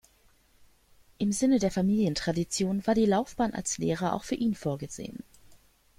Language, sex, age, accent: German, female, 30-39, Deutschland Deutsch